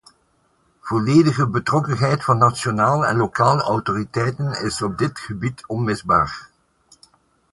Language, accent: Dutch, Belgisch Nederlands